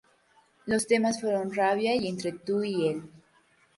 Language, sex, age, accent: Spanish, female, 19-29, México